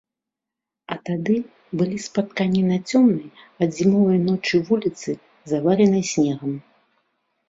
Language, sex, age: Belarusian, female, 40-49